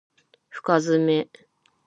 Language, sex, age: Japanese, female, 19-29